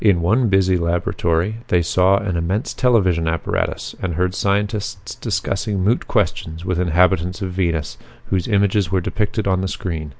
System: none